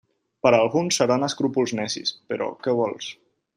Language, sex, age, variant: Catalan, male, 19-29, Central